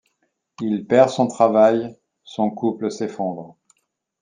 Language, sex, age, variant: French, male, 50-59, Français de métropole